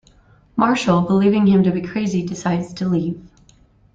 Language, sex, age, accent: English, female, 19-29, United States English